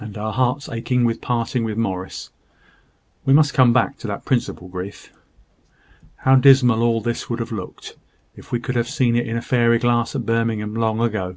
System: none